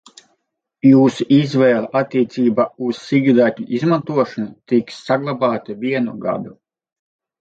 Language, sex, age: Latvian, male, 30-39